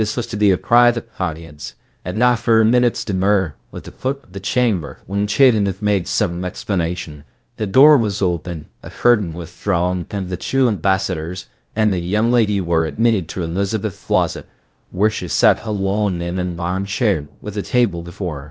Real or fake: fake